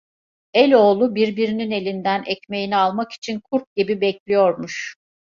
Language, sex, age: Turkish, female, 50-59